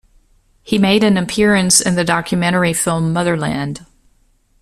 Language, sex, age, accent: English, female, 50-59, United States English